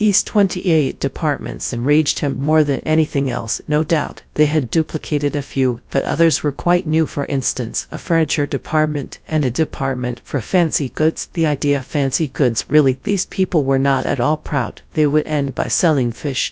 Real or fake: fake